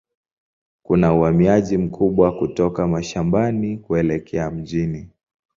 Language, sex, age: Swahili, male, 19-29